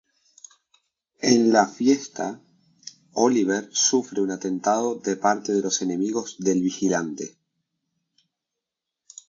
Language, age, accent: Spanish, 19-29, Rioplatense: Argentina, Uruguay, este de Bolivia, Paraguay